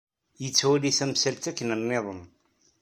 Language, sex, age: Kabyle, male, 60-69